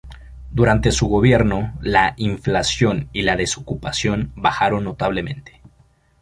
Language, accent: Spanish, México